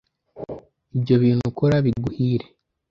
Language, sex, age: Kinyarwanda, male, under 19